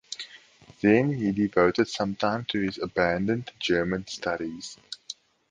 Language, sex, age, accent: English, male, 19-29, Southern African (South Africa, Zimbabwe, Namibia)